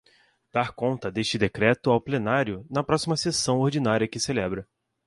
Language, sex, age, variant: Portuguese, male, 19-29, Portuguese (Brasil)